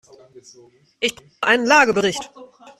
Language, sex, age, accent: German, female, 19-29, Deutschland Deutsch